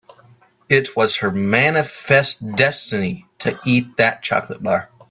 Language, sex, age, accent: English, male, under 19, United States English